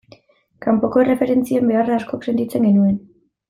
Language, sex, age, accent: Basque, female, 19-29, Erdialdekoa edo Nafarra (Gipuzkoa, Nafarroa)